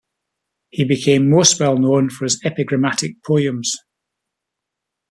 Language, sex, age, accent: English, male, 60-69, Scottish English